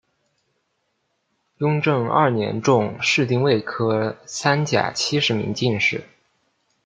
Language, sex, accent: Chinese, male, 出生地：湖北省